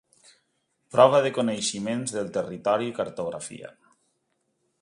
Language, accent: Catalan, valencià